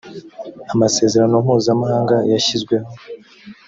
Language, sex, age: Kinyarwanda, male, 19-29